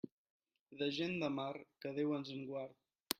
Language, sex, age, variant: Catalan, male, 19-29, Central